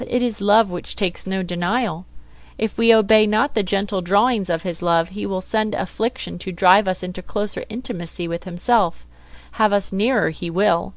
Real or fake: real